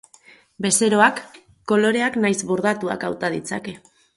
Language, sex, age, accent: Basque, female, 30-39, Mendebalekoa (Araba, Bizkaia, Gipuzkoako mendebaleko herri batzuk)